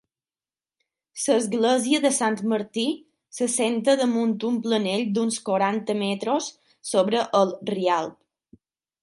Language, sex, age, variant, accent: Catalan, female, 19-29, Balear, mallorquí